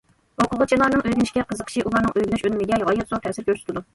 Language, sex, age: Uyghur, female, 30-39